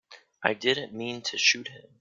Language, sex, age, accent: English, male, under 19, United States English